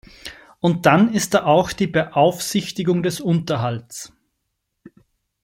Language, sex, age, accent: German, male, 30-39, Österreichisches Deutsch